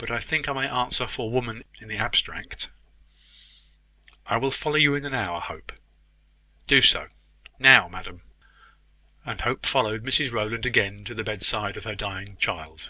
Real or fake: real